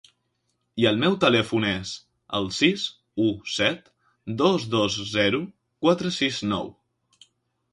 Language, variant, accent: Catalan, Central, central; valencià